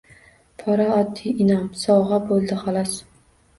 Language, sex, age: Uzbek, female, 19-29